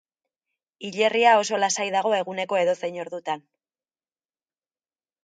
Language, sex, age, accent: Basque, female, 30-39, Erdialdekoa edo Nafarra (Gipuzkoa, Nafarroa)